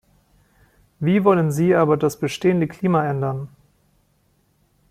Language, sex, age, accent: German, female, 19-29, Deutschland Deutsch